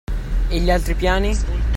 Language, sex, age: Italian, male, 50-59